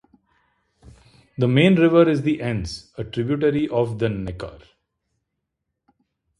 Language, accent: English, India and South Asia (India, Pakistan, Sri Lanka)